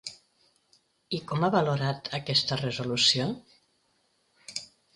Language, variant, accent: Catalan, Tortosí, nord-occidental